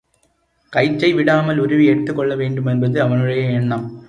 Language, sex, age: Tamil, male, 19-29